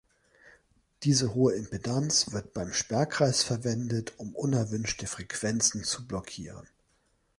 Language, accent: German, Deutschland Deutsch